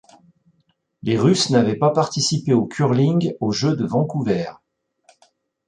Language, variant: French, Français de métropole